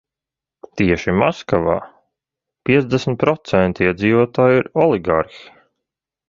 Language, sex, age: Latvian, male, 30-39